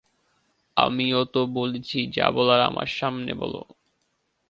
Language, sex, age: Bengali, male, 19-29